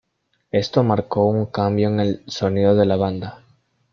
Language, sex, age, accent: Spanish, male, under 19, Andino-Pacífico: Colombia, Perú, Ecuador, oeste de Bolivia y Venezuela andina